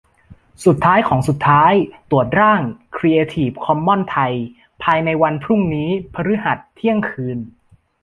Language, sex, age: Thai, male, 19-29